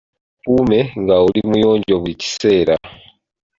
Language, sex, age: Ganda, male, 19-29